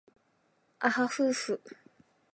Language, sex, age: Japanese, female, 19-29